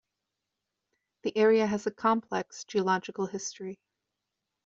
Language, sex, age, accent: English, female, 30-39, United States English